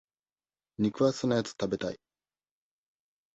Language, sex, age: Japanese, male, 40-49